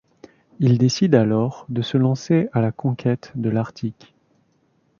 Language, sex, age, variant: French, male, 30-39, Français de métropole